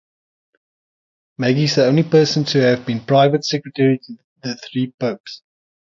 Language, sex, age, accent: English, male, 19-29, United States English; Southern African (South Africa, Zimbabwe, Namibia)